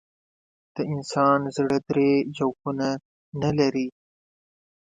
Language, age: Pashto, 19-29